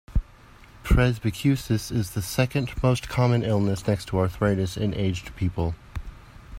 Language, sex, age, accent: English, male, 19-29, United States English